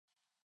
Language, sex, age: Japanese, female, 19-29